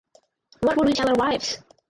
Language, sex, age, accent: English, female, under 19, United States English